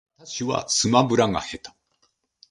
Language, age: Japanese, 50-59